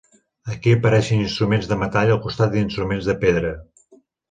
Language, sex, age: Catalan, male, 40-49